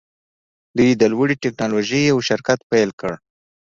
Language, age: Pashto, 19-29